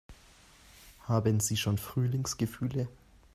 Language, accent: German, Deutschland Deutsch